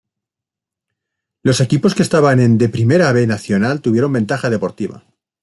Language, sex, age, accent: Spanish, male, 40-49, España: Centro-Sur peninsular (Madrid, Toledo, Castilla-La Mancha)